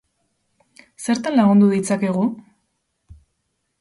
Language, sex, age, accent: Basque, female, 19-29, Erdialdekoa edo Nafarra (Gipuzkoa, Nafarroa)